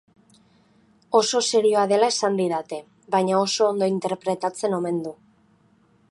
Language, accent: Basque, Erdialdekoa edo Nafarra (Gipuzkoa, Nafarroa)